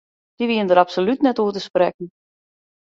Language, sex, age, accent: Western Frisian, female, 40-49, Wâldfrysk